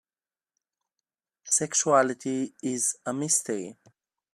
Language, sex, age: English, male, 19-29